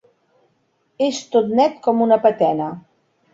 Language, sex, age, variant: Catalan, female, 50-59, Central